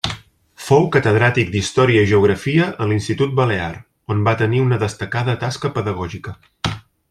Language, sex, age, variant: Catalan, male, 30-39, Central